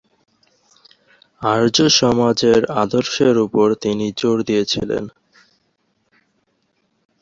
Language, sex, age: Bengali, male, 19-29